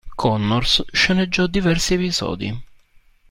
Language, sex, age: Italian, male, 19-29